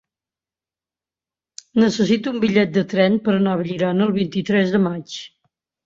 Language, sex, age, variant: Catalan, female, 70-79, Central